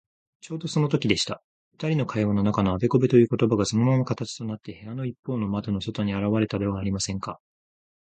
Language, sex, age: Japanese, male, 19-29